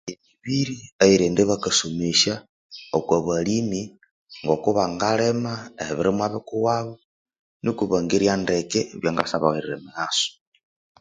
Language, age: Konzo, 30-39